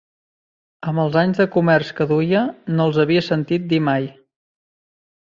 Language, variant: Catalan, Central